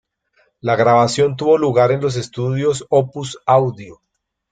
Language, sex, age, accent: Spanish, male, 30-39, Andino-Pacífico: Colombia, Perú, Ecuador, oeste de Bolivia y Venezuela andina